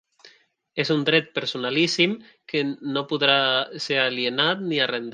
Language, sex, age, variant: Catalan, male, 19-29, Central